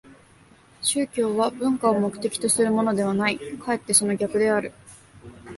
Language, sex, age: Japanese, female, 19-29